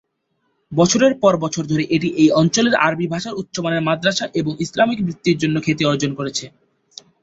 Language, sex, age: Bengali, male, 19-29